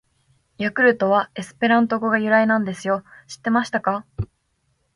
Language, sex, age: Japanese, female, 19-29